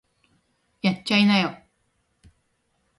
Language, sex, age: Japanese, female, 19-29